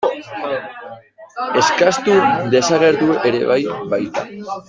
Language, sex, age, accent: Basque, male, 19-29, Mendebalekoa (Araba, Bizkaia, Gipuzkoako mendebaleko herri batzuk)